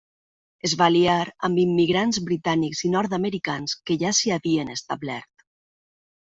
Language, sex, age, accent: Catalan, female, 40-49, valencià